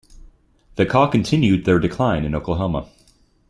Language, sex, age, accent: English, male, 19-29, United States English